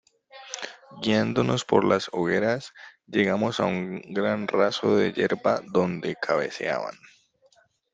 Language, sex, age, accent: Spanish, male, 19-29, Andino-Pacífico: Colombia, Perú, Ecuador, oeste de Bolivia y Venezuela andina